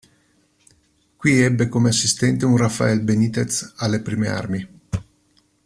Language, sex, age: Italian, male, 50-59